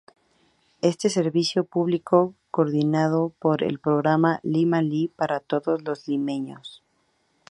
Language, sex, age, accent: Spanish, female, 19-29, México